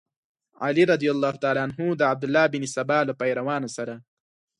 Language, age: Pashto, 19-29